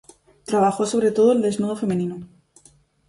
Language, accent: Spanish, España: Sur peninsular (Andalucia, Extremadura, Murcia)